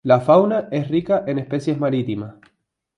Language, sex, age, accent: Spanish, male, 19-29, España: Sur peninsular (Andalucia, Extremadura, Murcia)